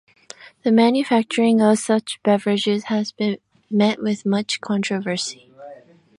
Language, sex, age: English, female, 19-29